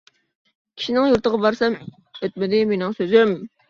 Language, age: Uyghur, 30-39